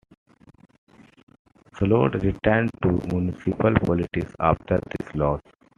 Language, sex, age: English, male, 19-29